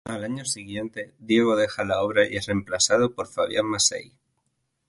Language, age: Spanish, 19-29